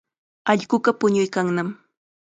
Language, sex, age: Chiquián Ancash Quechua, female, 19-29